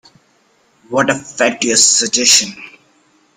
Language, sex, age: English, male, under 19